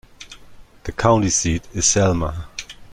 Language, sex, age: English, male, 30-39